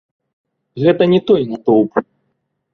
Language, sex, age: Belarusian, male, 30-39